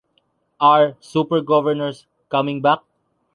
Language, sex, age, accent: English, male, 19-29, Filipino